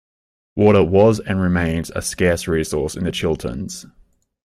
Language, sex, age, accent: English, male, 19-29, Australian English